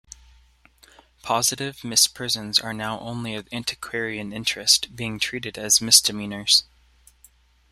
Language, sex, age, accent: English, male, 19-29, United States English